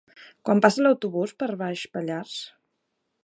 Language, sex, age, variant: Catalan, female, 30-39, Central